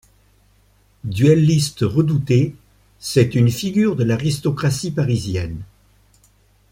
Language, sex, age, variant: French, male, 70-79, Français de métropole